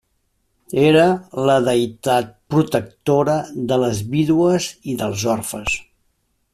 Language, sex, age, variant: Catalan, male, 60-69, Septentrional